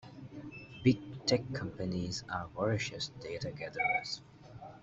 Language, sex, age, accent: English, male, 19-29, England English